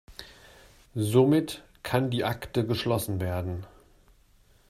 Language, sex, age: German, male, 40-49